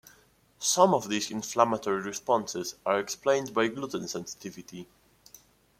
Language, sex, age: English, male, under 19